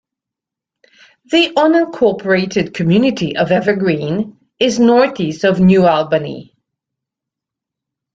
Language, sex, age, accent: English, female, 50-59, England English